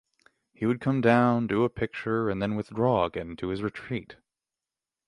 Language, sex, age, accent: English, male, 19-29, United States English